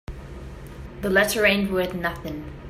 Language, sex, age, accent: English, female, 19-29, England English